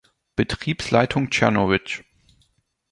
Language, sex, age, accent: German, male, 19-29, Deutschland Deutsch